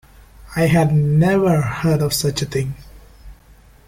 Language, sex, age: English, male, 19-29